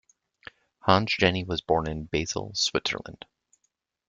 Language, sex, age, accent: English, male, 30-39, United States English